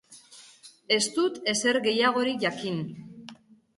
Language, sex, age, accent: Basque, female, 40-49, Mendebalekoa (Araba, Bizkaia, Gipuzkoako mendebaleko herri batzuk)